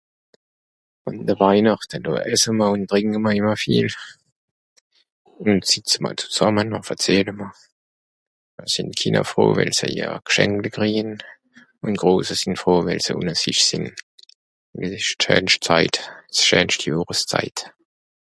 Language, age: Swiss German, 40-49